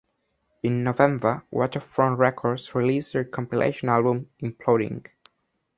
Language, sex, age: English, male, under 19